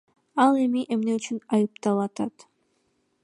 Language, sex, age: Kyrgyz, female, under 19